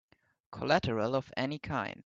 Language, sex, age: English, male, under 19